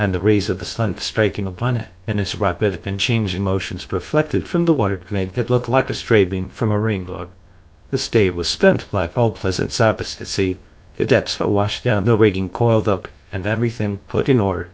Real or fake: fake